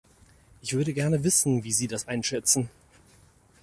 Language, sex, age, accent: German, male, 30-39, Deutschland Deutsch